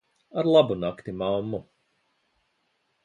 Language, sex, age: Latvian, male, 40-49